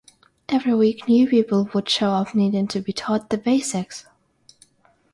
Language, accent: English, United States English; England English